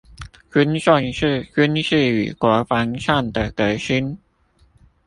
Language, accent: Chinese, 出生地：臺北市